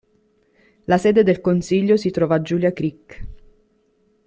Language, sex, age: Italian, female, 30-39